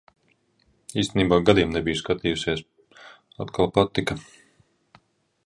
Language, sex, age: Latvian, male, 40-49